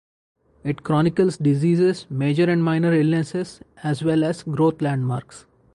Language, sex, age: English, male, 40-49